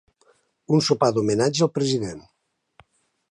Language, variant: Catalan, Nord-Occidental